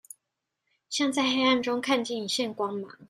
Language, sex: Chinese, female